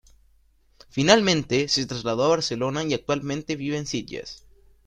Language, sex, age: Spanish, male, 19-29